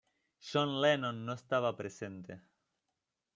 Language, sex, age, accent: Spanish, male, 30-39, Rioplatense: Argentina, Uruguay, este de Bolivia, Paraguay